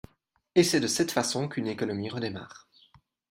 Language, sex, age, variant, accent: French, male, 19-29, Français d'Europe, Français de Belgique